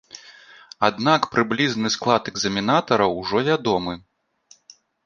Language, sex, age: Belarusian, male, 30-39